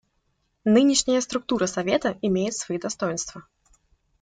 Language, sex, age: Russian, female, 19-29